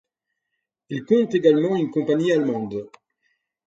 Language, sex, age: French, male, 30-39